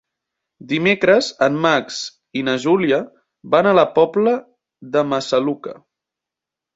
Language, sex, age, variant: Catalan, male, 19-29, Central